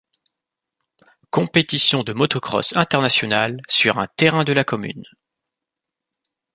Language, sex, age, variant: French, male, 19-29, Français de métropole